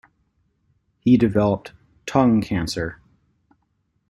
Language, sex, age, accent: English, male, 40-49, Canadian English